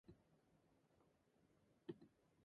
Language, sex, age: English, female, 19-29